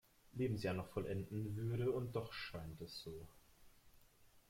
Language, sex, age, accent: German, male, 19-29, Deutschland Deutsch